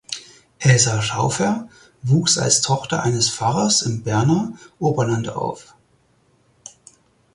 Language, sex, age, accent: German, male, 30-39, Deutschland Deutsch